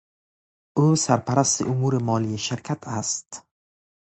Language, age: Persian, 19-29